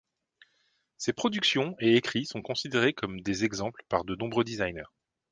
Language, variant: French, Français de métropole